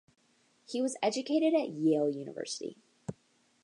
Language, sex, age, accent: English, female, under 19, United States English